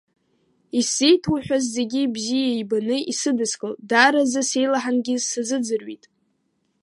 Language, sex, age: Abkhazian, female, under 19